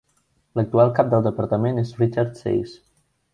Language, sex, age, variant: Catalan, male, 19-29, Central